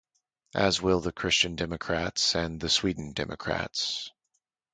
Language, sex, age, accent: English, male, 30-39, United States English